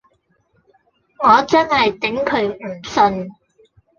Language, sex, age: Cantonese, female, 30-39